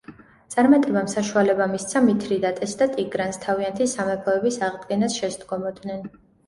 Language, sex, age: Georgian, female, 19-29